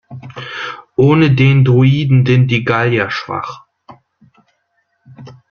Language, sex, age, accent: German, male, 19-29, Deutschland Deutsch